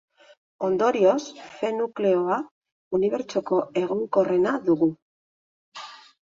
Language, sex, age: Basque, female, 50-59